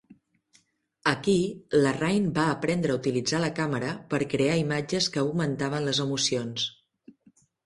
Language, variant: Catalan, Central